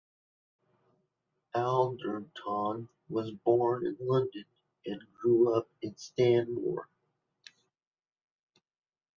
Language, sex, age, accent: English, male, 30-39, United States English